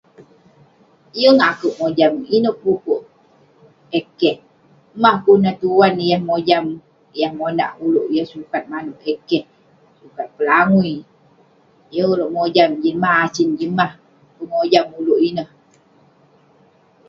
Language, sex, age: Western Penan, female, 30-39